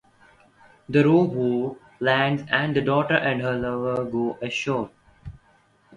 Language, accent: English, India and South Asia (India, Pakistan, Sri Lanka)